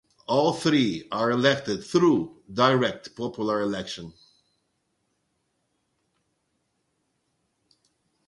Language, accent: English, Brazilian